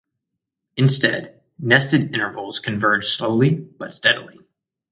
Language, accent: English, United States English